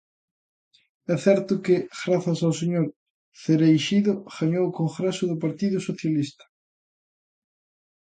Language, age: Galician, 19-29